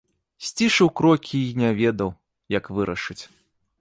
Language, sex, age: Belarusian, male, 30-39